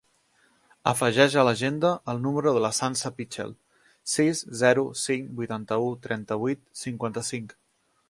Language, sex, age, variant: Catalan, male, 30-39, Central